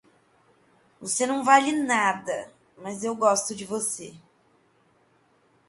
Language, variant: Portuguese, Portuguese (Brasil)